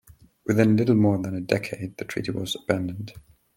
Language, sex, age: English, male, 19-29